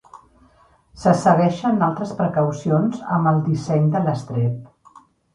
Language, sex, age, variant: Catalan, female, 50-59, Central